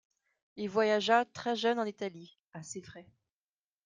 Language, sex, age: French, female, under 19